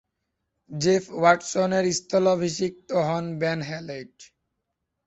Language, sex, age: Bengali, male, 19-29